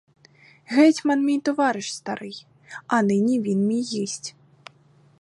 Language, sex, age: Ukrainian, female, 19-29